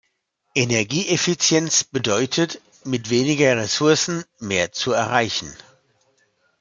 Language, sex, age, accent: German, male, 50-59, Deutschland Deutsch